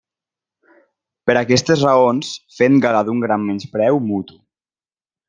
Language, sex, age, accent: Catalan, male, 19-29, valencià